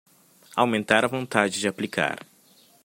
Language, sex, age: Portuguese, male, 19-29